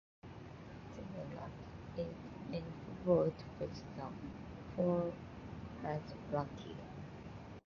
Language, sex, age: English, female, 19-29